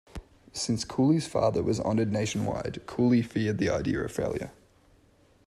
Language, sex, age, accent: English, male, 19-29, Australian English